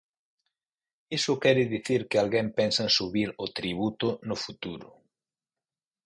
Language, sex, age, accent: Galician, male, 50-59, Normativo (estándar)